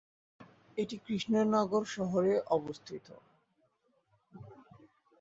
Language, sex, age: Bengali, male, 19-29